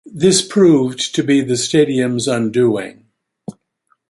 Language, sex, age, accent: English, male, 80-89, United States English